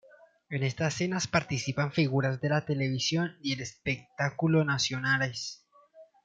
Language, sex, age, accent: Spanish, male, 19-29, Andino-Pacífico: Colombia, Perú, Ecuador, oeste de Bolivia y Venezuela andina